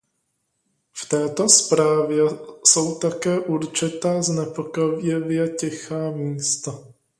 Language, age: Czech, 30-39